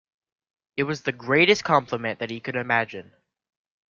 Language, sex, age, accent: English, male, under 19, United States English